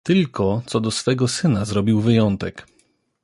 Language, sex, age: Polish, male, 30-39